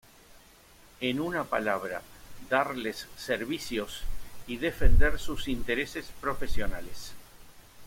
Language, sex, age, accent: Spanish, male, 60-69, Rioplatense: Argentina, Uruguay, este de Bolivia, Paraguay